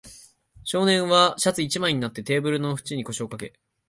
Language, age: Japanese, 19-29